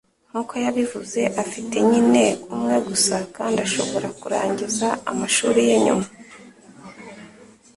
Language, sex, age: Kinyarwanda, female, 19-29